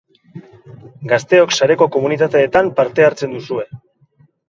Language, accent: Basque, Mendebalekoa (Araba, Bizkaia, Gipuzkoako mendebaleko herri batzuk)